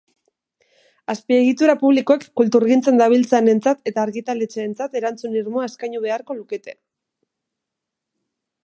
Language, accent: Basque, Mendebalekoa (Araba, Bizkaia, Gipuzkoako mendebaleko herri batzuk)